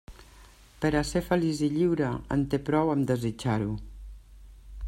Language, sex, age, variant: Catalan, female, 60-69, Central